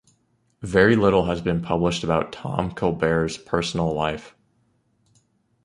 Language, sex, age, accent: English, male, 19-29, United States English